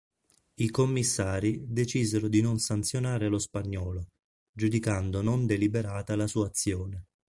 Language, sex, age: Italian, male, 30-39